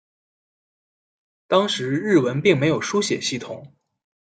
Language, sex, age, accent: Chinese, male, 19-29, 出生地：辽宁省